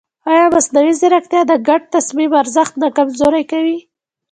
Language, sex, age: Pashto, female, under 19